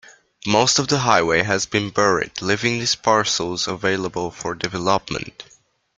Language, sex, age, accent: English, male, 19-29, United States English